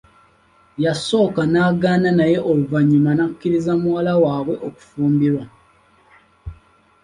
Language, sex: Ganda, male